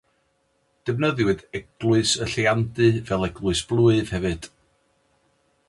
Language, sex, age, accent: Welsh, male, 40-49, Y Deyrnas Unedig Cymraeg